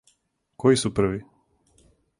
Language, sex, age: Serbian, male, 30-39